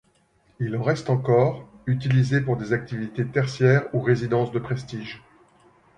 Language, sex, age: French, male, 50-59